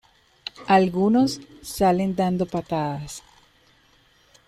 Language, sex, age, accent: Spanish, female, 19-29, Andino-Pacífico: Colombia, Perú, Ecuador, oeste de Bolivia y Venezuela andina